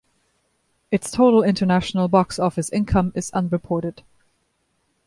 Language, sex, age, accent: English, female, 30-39, United States English